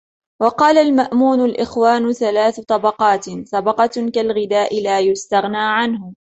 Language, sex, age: Arabic, female, 19-29